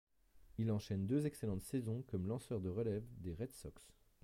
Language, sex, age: French, male, 30-39